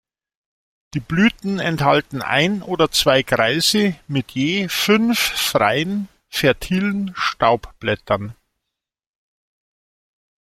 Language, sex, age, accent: German, male, 50-59, Deutschland Deutsch